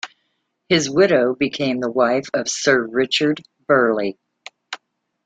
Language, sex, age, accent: English, female, 60-69, United States English